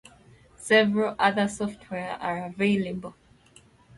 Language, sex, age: English, female, 19-29